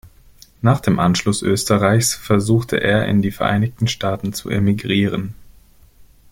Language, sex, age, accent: German, male, 30-39, Deutschland Deutsch